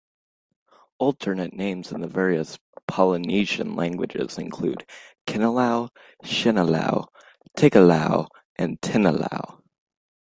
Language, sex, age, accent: English, male, under 19, United States English